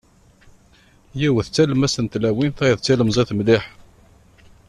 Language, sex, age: Kabyle, male, 50-59